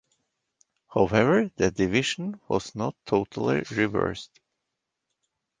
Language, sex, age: English, male, 50-59